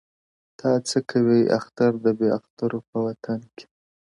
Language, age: Pashto, 19-29